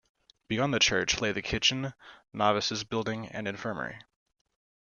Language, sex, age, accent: English, male, under 19, United States English